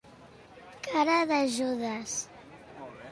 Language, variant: Catalan, Central